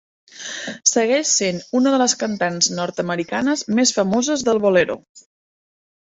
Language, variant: Catalan, Central